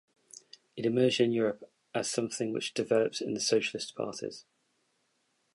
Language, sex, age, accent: English, male, 40-49, England English